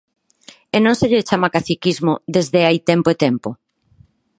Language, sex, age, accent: Galician, female, 40-49, Normativo (estándar); Neofalante